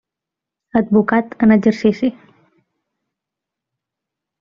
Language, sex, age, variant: Catalan, female, 19-29, Central